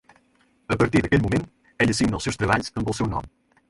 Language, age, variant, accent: Catalan, 19-29, Central, central